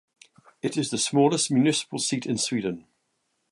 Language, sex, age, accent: English, male, 60-69, England English